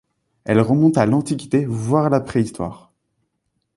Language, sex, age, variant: French, male, 19-29, Français de métropole